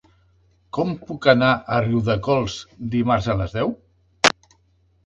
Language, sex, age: Catalan, male, 50-59